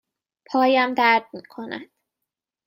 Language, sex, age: Persian, female, 30-39